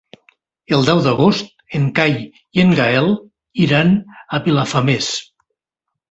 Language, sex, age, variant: Catalan, male, 60-69, Nord-Occidental